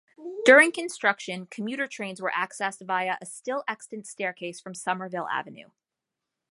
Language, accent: English, United States English